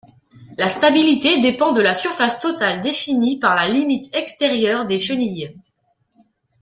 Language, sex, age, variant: French, female, 19-29, Français de métropole